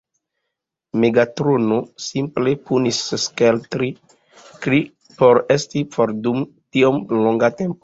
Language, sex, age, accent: Esperanto, male, 30-39, Internacia